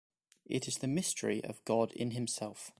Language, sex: English, male